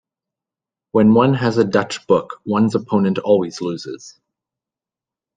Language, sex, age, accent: English, male, 30-39, Canadian English